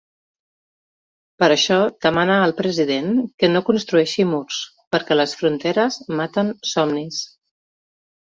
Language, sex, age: Catalan, female, 40-49